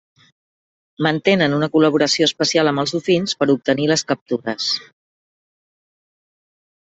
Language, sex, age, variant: Catalan, female, 50-59, Central